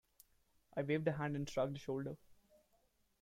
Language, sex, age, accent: English, male, 19-29, India and South Asia (India, Pakistan, Sri Lanka)